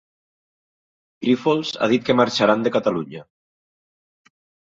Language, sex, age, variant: Catalan, male, 50-59, Nord-Occidental